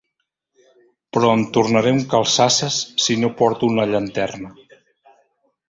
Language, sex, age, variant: Catalan, male, 50-59, Central